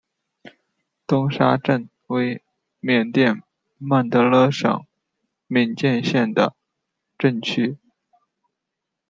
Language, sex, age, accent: Chinese, male, 19-29, 出生地：河北省